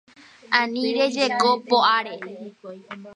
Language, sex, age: Guarani, female, 19-29